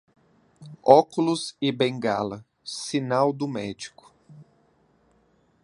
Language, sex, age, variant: Portuguese, male, 30-39, Portuguese (Brasil)